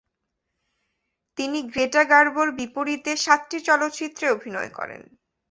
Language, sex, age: Bengali, female, 19-29